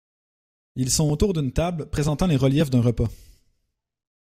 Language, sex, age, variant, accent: French, male, 19-29, Français d'Amérique du Nord, Français du Canada